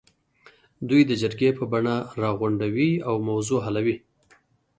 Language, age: Pashto, 30-39